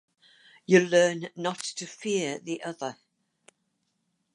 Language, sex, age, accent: English, female, 80-89, England English